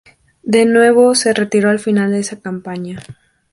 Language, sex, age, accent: Spanish, female, 19-29, México